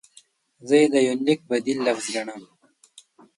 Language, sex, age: Pashto, male, 19-29